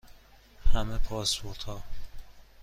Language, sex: Persian, male